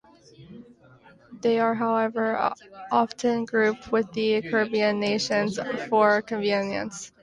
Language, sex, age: English, female, 19-29